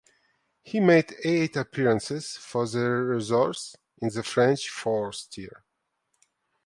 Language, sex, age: English, male, 30-39